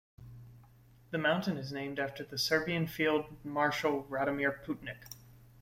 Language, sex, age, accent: English, male, 19-29, United States English